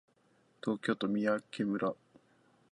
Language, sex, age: Japanese, male, 19-29